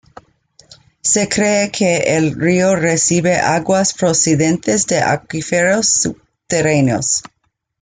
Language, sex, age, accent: Spanish, female, 50-59, México